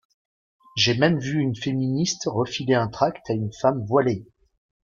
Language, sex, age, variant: French, male, 50-59, Français de métropole